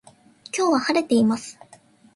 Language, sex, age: Japanese, female, 19-29